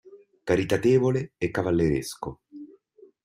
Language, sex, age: Italian, male, 40-49